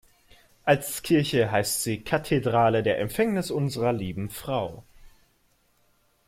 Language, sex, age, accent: German, male, 19-29, Deutschland Deutsch